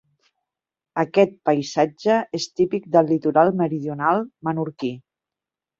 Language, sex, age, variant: Catalan, female, 40-49, Central